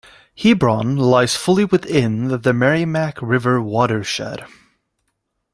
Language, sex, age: English, male, 19-29